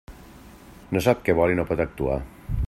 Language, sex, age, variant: Catalan, male, 40-49, Central